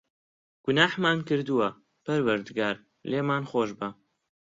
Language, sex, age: Central Kurdish, male, under 19